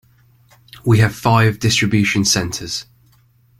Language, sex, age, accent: English, male, 19-29, England English